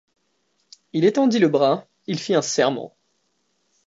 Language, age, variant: French, 19-29, Français de métropole